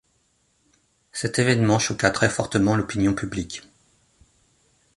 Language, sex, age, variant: French, male, 40-49, Français de métropole